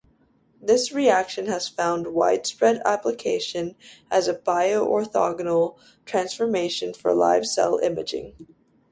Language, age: English, 19-29